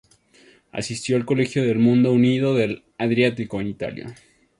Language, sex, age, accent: Spanish, male, 19-29, México